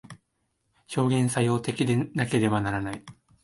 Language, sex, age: Japanese, male, 19-29